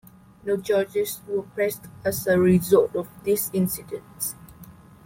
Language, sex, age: English, male, under 19